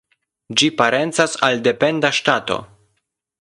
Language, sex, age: Esperanto, male, 19-29